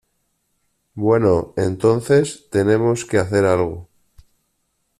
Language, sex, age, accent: Spanish, male, 40-49, España: Norte peninsular (Asturias, Castilla y León, Cantabria, País Vasco, Navarra, Aragón, La Rioja, Guadalajara, Cuenca)